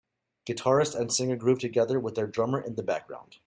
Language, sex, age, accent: English, male, 30-39, United States English